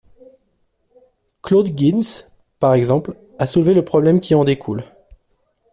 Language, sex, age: French, male, 40-49